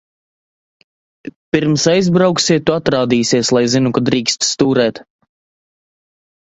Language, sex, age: Latvian, male, 19-29